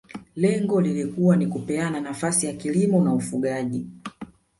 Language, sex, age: Swahili, female, 40-49